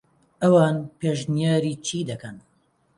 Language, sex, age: Central Kurdish, male, 30-39